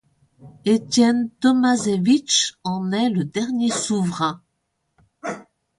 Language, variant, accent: French, Français d'Europe, Français de Suisse